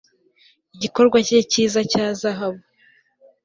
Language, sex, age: Kinyarwanda, female, 19-29